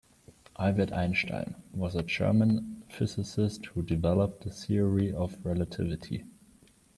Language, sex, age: English, male, 19-29